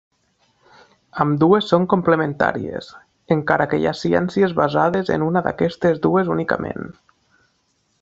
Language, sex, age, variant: Catalan, male, 19-29, Nord-Occidental